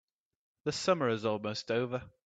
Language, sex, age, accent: English, male, 19-29, England English